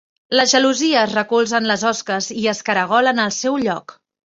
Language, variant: Catalan, Central